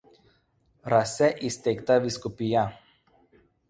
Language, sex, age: Lithuanian, male, 19-29